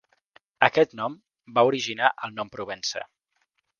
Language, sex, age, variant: Catalan, male, under 19, Central